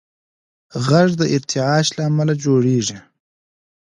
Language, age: Pashto, 30-39